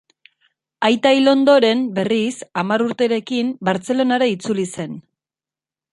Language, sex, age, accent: Basque, female, 40-49, Erdialdekoa edo Nafarra (Gipuzkoa, Nafarroa)